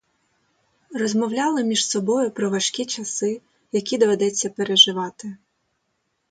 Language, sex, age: Ukrainian, female, 30-39